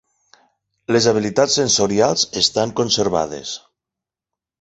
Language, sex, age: Catalan, male, 40-49